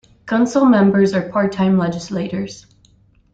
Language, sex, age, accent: English, female, 19-29, United States English